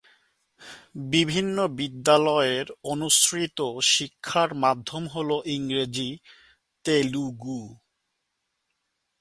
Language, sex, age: Bengali, male, 30-39